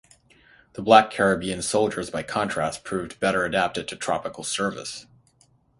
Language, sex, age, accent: English, male, 30-39, United States English; Canadian English